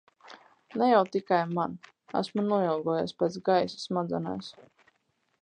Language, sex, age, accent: Latvian, female, 30-39, bez akcenta